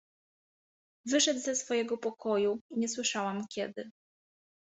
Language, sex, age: Polish, female, 30-39